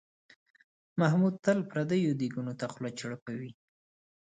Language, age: Pashto, 30-39